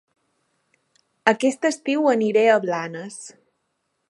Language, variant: Catalan, Balear